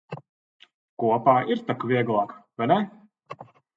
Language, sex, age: Latvian, male, 30-39